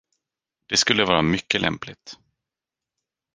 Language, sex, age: Swedish, male, 19-29